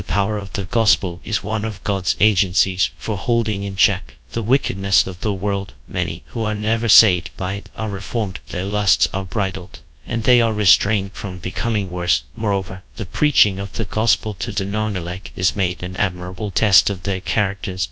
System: TTS, GradTTS